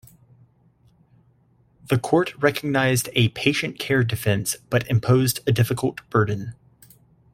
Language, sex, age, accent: English, male, 30-39, United States English